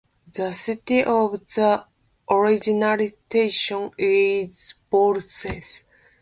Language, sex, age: English, female, 30-39